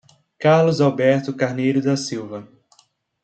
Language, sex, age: Portuguese, male, 30-39